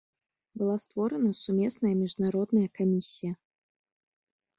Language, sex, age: Belarusian, female, 19-29